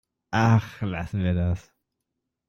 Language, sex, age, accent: German, male, 30-39, Deutschland Deutsch